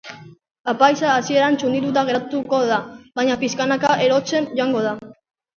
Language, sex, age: Basque, female, 30-39